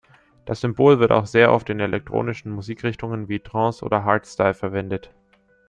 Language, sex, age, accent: German, male, under 19, Deutschland Deutsch